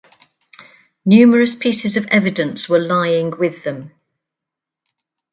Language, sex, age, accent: English, female, 60-69, England English